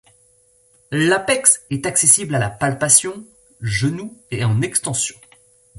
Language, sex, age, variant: French, female, 19-29, Français de métropole